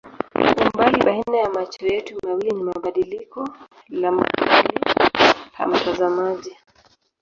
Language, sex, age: Swahili, female, 19-29